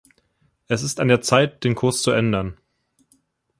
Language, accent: German, Deutschland Deutsch